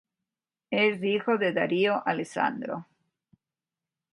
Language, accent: Spanish, Andino-Pacífico: Colombia, Perú, Ecuador, oeste de Bolivia y Venezuela andina